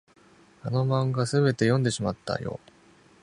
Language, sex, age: Japanese, male, 19-29